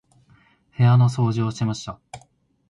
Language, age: Japanese, 19-29